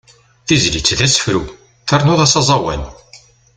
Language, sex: Kabyle, male